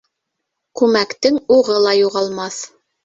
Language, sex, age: Bashkir, female, 30-39